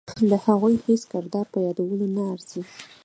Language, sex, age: Pashto, female, 19-29